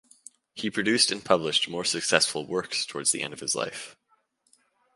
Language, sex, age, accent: English, male, under 19, United States English